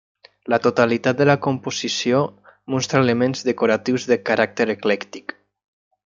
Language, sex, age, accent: Catalan, male, 19-29, valencià